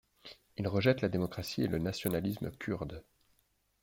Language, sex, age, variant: French, male, 30-39, Français de métropole